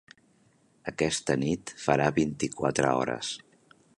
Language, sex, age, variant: Catalan, male, 50-59, Central